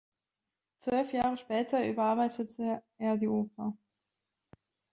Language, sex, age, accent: German, female, 19-29, Deutschland Deutsch